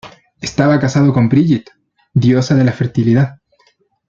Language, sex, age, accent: Spanish, male, 19-29, Chileno: Chile, Cuyo